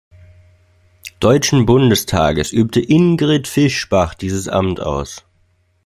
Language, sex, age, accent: German, male, 19-29, Deutschland Deutsch